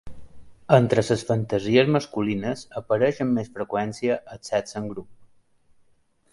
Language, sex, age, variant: Catalan, male, 30-39, Balear